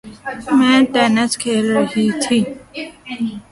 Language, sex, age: Urdu, female, 19-29